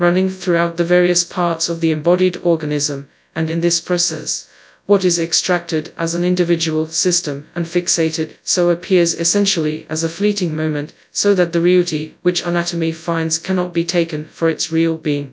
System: TTS, FastPitch